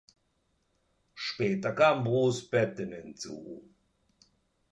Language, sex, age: German, male, 50-59